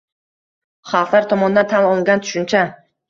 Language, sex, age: Uzbek, male, under 19